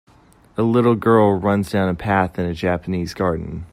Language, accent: English, United States English